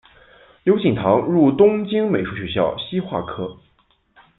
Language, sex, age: Chinese, male, 19-29